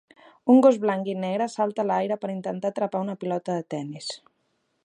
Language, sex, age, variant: Catalan, female, 30-39, Central